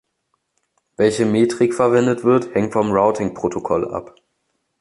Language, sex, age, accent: German, male, under 19, Deutschland Deutsch